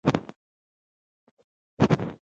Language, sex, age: Pashto, female, 19-29